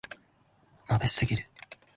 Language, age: Japanese, 19-29